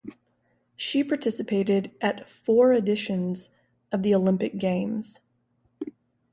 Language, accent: English, United States English